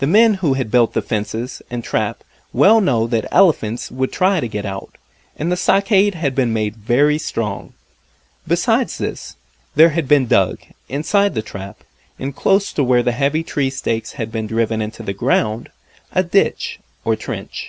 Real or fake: real